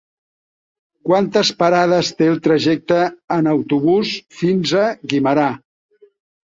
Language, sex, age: Catalan, male, 70-79